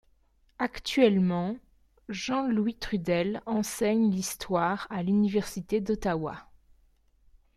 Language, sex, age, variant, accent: French, female, 19-29, Français d'Europe, Français de Belgique